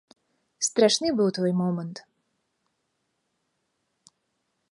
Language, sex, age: Belarusian, female, 19-29